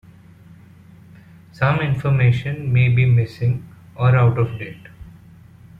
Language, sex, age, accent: English, male, 19-29, India and South Asia (India, Pakistan, Sri Lanka)